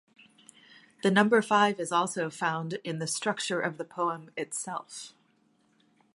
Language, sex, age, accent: English, female, 40-49, United States English